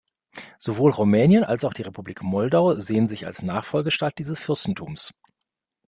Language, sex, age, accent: German, male, 40-49, Deutschland Deutsch